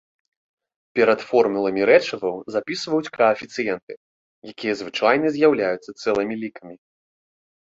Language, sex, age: Belarusian, male, 19-29